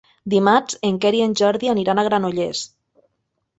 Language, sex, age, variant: Catalan, female, 19-29, Nord-Occidental